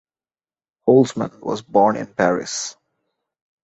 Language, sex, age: English, male, 19-29